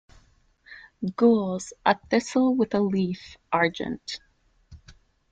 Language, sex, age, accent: English, female, 40-49, Canadian English